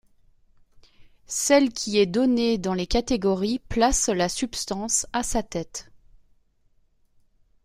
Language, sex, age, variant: French, female, 30-39, Français de métropole